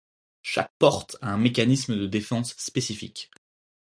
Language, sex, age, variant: French, male, 19-29, Français de métropole